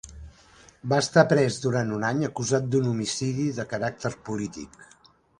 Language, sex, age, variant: Catalan, male, 60-69, Central